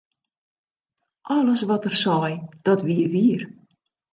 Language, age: Western Frisian, 60-69